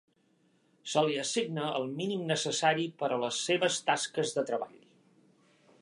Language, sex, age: Catalan, male, 50-59